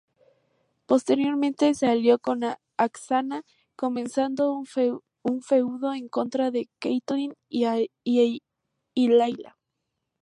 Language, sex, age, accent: Spanish, female, 19-29, México